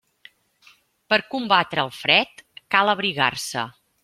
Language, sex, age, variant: Catalan, female, 40-49, Central